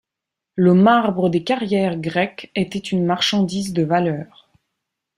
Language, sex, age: French, female, 30-39